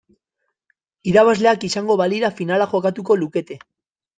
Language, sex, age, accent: Basque, male, 19-29, Mendebalekoa (Araba, Bizkaia, Gipuzkoako mendebaleko herri batzuk)